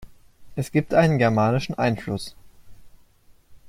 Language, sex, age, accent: German, male, 19-29, Deutschland Deutsch